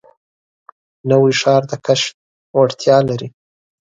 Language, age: Pashto, 19-29